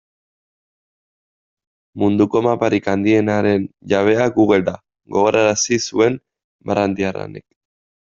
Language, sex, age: Basque, male, 19-29